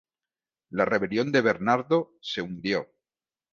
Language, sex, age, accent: Spanish, male, 50-59, España: Sur peninsular (Andalucia, Extremadura, Murcia)